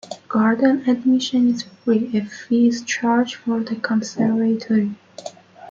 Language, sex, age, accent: English, female, 19-29, United States English